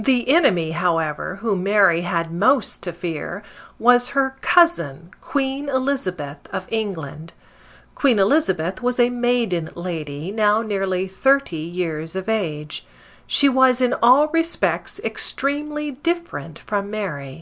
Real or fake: real